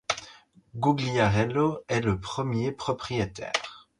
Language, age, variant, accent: French, 19-29, Français d'Europe, Français de Suisse